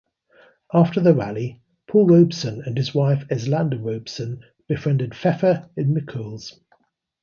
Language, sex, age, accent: English, male, 50-59, England English